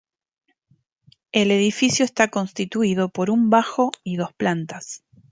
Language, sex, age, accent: Spanish, female, 40-49, Rioplatense: Argentina, Uruguay, este de Bolivia, Paraguay